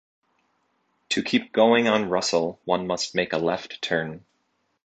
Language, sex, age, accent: English, male, 30-39, United States English